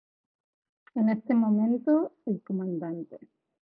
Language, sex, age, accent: Spanish, female, 50-59, Rioplatense: Argentina, Uruguay, este de Bolivia, Paraguay